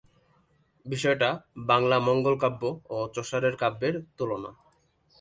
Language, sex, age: Bengali, male, 19-29